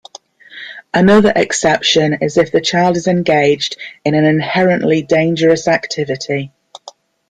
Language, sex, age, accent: English, female, 40-49, England English